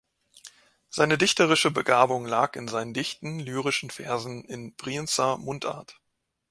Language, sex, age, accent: German, male, 19-29, Deutschland Deutsch